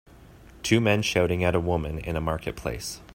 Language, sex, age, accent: English, male, 19-29, Canadian English